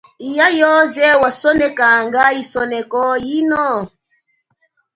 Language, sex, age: Chokwe, female, 30-39